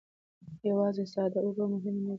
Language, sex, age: Pashto, female, 19-29